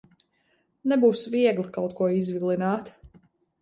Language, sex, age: Latvian, female, 19-29